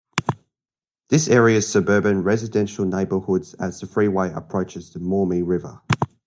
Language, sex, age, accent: English, male, 19-29, Australian English